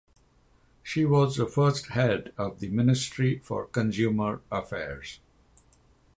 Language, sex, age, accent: English, male, 50-59, United States English; England English